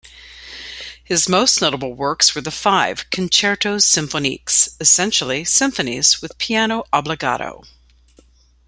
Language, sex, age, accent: English, female, 50-59, United States English